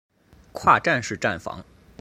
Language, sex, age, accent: Chinese, male, 30-39, 出生地：河南省